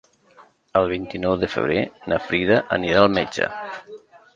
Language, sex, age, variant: Catalan, male, 40-49, Central